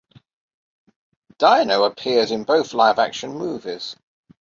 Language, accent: English, England English